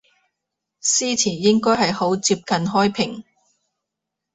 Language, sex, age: Cantonese, female, 19-29